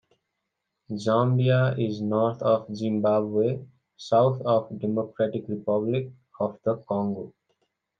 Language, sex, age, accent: English, male, 19-29, India and South Asia (India, Pakistan, Sri Lanka)